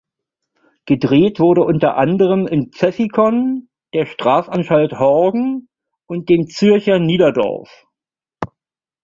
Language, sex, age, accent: German, male, 50-59, Deutschland Deutsch